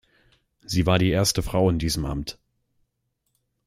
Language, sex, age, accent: German, male, under 19, Deutschland Deutsch